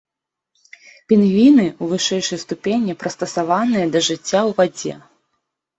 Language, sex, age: Belarusian, female, 30-39